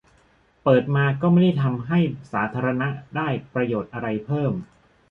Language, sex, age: Thai, male, 40-49